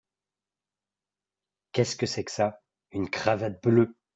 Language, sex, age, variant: French, male, 19-29, Français de métropole